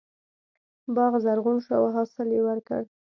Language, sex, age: Pashto, female, 19-29